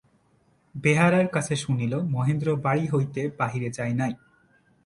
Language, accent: Bengali, Native